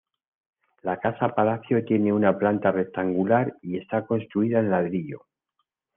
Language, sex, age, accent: Spanish, male, 50-59, España: Centro-Sur peninsular (Madrid, Toledo, Castilla-La Mancha)